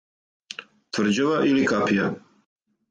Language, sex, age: Serbian, male, 50-59